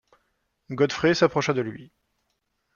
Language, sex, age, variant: French, male, 30-39, Français de métropole